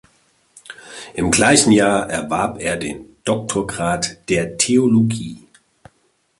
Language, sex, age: German, male, 40-49